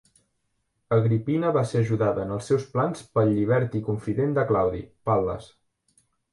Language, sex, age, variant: Catalan, male, 19-29, Central